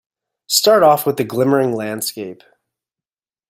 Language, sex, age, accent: English, male, 30-39, United States English